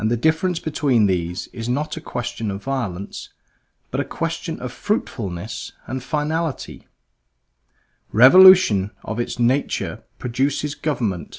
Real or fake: real